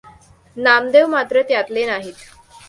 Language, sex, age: Marathi, female, under 19